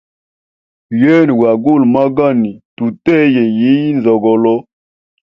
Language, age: Hemba, 30-39